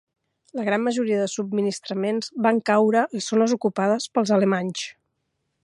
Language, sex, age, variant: Catalan, female, 50-59, Central